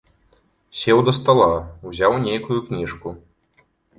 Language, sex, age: Belarusian, male, 19-29